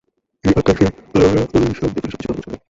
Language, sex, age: Bengali, male, 19-29